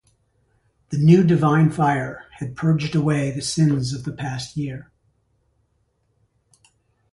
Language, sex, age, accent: English, male, 70-79, United States English